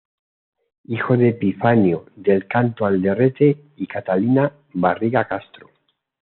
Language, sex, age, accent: Spanish, male, 50-59, España: Centro-Sur peninsular (Madrid, Toledo, Castilla-La Mancha)